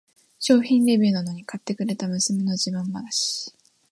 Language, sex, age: Japanese, female, 19-29